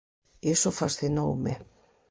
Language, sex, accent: Galician, female, Normativo (estándar)